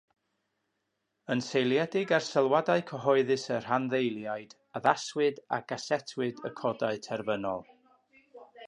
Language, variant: Welsh, North-Eastern Welsh